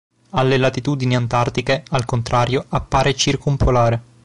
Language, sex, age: Italian, male, 19-29